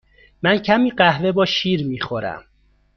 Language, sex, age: Persian, male, 30-39